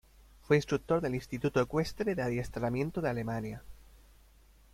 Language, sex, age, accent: Spanish, male, 30-39, España: Norte peninsular (Asturias, Castilla y León, Cantabria, País Vasco, Navarra, Aragón, La Rioja, Guadalajara, Cuenca)